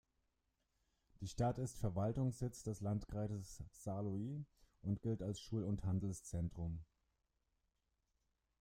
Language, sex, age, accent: German, male, 30-39, Deutschland Deutsch